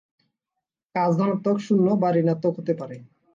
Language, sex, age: Bengali, male, 19-29